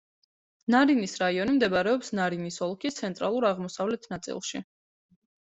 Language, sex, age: Georgian, female, 19-29